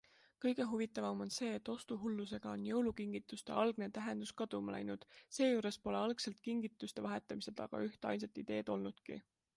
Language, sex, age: Estonian, female, 19-29